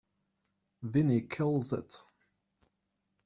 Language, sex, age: English, male, 30-39